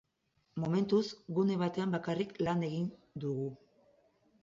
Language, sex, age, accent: Basque, female, 40-49, Erdialdekoa edo Nafarra (Gipuzkoa, Nafarroa)